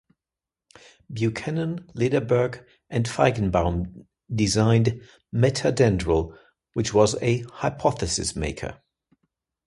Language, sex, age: English, male, 50-59